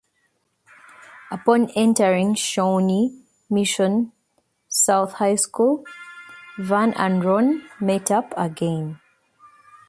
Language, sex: English, female